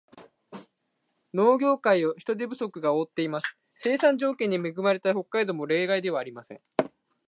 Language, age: Japanese, 19-29